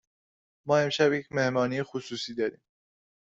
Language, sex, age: Persian, male, under 19